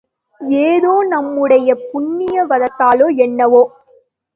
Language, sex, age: Tamil, female, 19-29